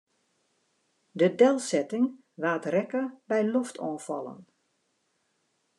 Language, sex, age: Western Frisian, female, 50-59